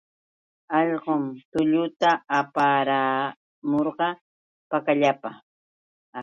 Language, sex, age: Yauyos Quechua, female, 60-69